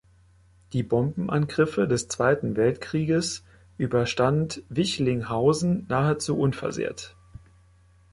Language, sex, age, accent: German, male, 30-39, Deutschland Deutsch